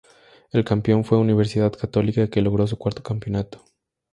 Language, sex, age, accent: Spanish, male, 19-29, México